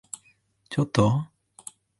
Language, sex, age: Japanese, male, 19-29